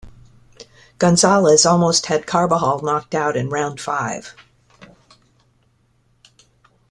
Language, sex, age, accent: English, female, 70-79, United States English